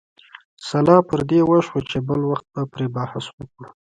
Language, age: Pashto, 19-29